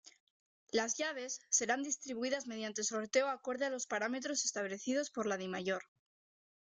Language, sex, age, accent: Spanish, female, under 19, España: Norte peninsular (Asturias, Castilla y León, Cantabria, País Vasco, Navarra, Aragón, La Rioja, Guadalajara, Cuenca)